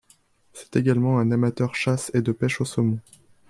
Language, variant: French, Français de métropole